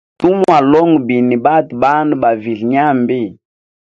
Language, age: Hemba, 19-29